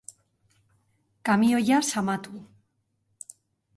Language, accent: Basque, Mendebalekoa (Araba, Bizkaia, Gipuzkoako mendebaleko herri batzuk)